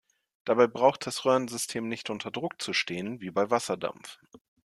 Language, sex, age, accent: German, male, 30-39, Deutschland Deutsch